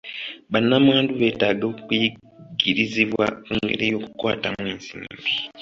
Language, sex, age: Ganda, male, 19-29